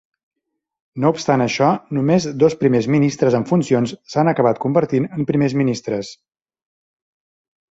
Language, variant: Catalan, Central